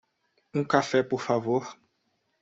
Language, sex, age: Portuguese, male, 19-29